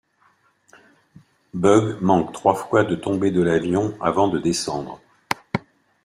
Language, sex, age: French, male, 70-79